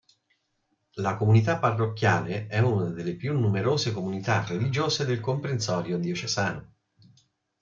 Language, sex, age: Italian, male, 50-59